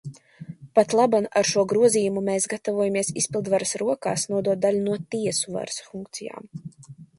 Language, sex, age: Latvian, female, under 19